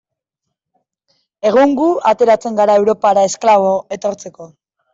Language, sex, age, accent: Basque, female, 19-29, Mendebalekoa (Araba, Bizkaia, Gipuzkoako mendebaleko herri batzuk)